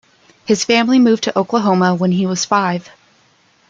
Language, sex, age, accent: English, female, 19-29, United States English